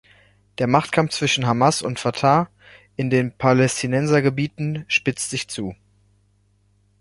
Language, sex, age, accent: German, male, 19-29, Deutschland Deutsch